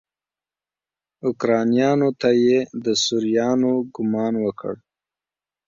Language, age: Pashto, 19-29